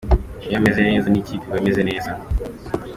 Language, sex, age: Kinyarwanda, male, under 19